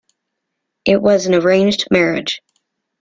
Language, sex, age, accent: English, female, 30-39, United States English